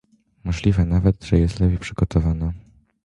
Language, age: Polish, under 19